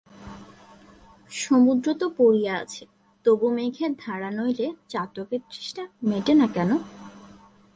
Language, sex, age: Bengali, female, 19-29